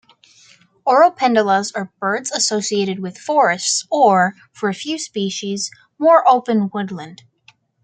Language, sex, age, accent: English, female, under 19, United States English